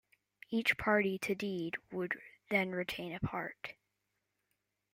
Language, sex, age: English, male, 19-29